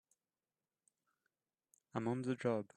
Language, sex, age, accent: English, male, 19-29, England English